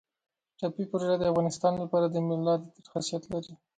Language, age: Pashto, 19-29